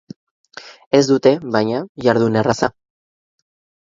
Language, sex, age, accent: Basque, male, 19-29, Mendebalekoa (Araba, Bizkaia, Gipuzkoako mendebaleko herri batzuk)